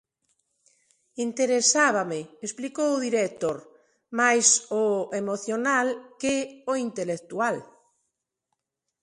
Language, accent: Galician, Neofalante